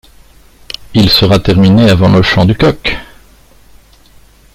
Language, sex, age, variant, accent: French, male, 50-59, Français d'Europe, Français de Belgique